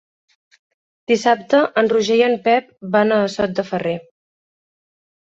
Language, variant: Catalan, Central